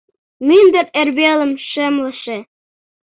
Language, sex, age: Mari, male, under 19